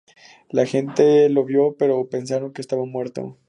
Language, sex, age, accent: Spanish, male, 19-29, México